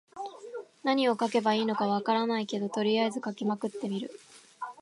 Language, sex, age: Japanese, female, 19-29